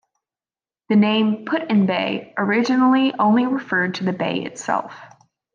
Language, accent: English, United States English